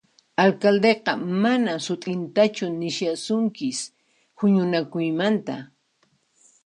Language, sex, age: Puno Quechua, female, 19-29